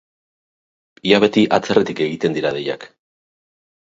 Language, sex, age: Basque, male, 30-39